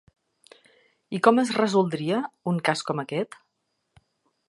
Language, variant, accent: Catalan, Central, central; Neutre